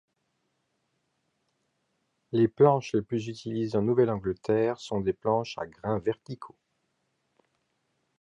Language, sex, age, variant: French, male, 50-59, Français de métropole